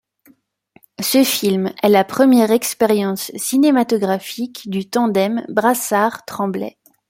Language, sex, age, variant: French, female, 19-29, Français de métropole